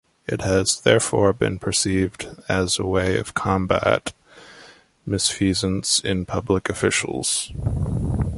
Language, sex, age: English, male, 19-29